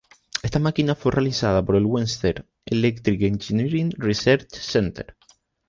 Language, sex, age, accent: Spanish, male, 19-29, España: Islas Canarias